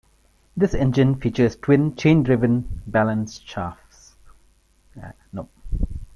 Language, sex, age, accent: English, male, 30-39, India and South Asia (India, Pakistan, Sri Lanka)